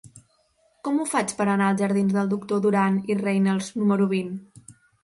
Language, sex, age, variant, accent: Catalan, female, 30-39, Central, central